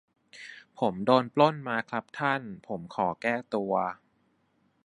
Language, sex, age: Thai, male, 30-39